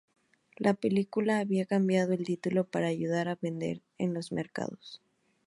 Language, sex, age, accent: Spanish, female, under 19, México